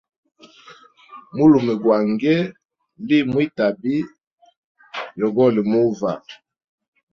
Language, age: Hemba, 40-49